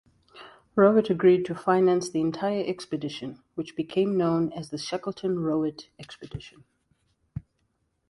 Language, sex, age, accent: English, female, 30-39, Southern African (South Africa, Zimbabwe, Namibia)